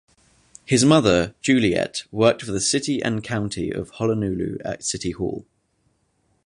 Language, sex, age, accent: English, male, 19-29, England English